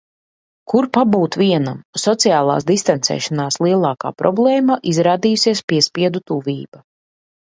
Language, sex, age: Latvian, female, 40-49